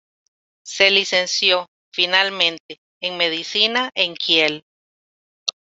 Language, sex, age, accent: Spanish, female, 50-59, América central